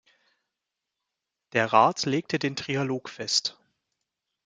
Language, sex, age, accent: German, male, 19-29, Deutschland Deutsch